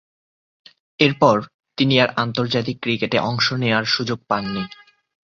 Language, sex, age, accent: Bengali, male, 19-29, Bangladeshi